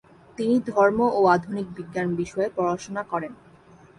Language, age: Bengali, 19-29